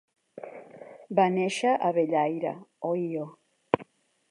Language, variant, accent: Catalan, Central, central